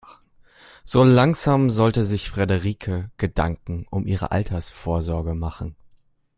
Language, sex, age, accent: German, male, 19-29, Deutschland Deutsch